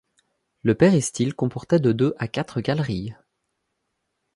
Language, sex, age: French, male, 30-39